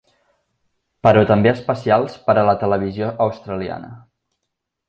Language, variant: Catalan, Central